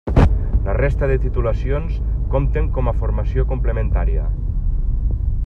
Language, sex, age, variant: Catalan, male, 40-49, Nord-Occidental